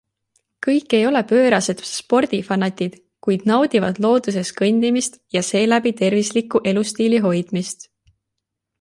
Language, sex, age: Estonian, female, 19-29